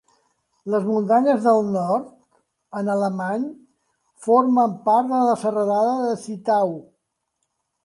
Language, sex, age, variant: Catalan, male, 70-79, Central